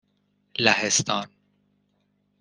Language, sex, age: Persian, male, 50-59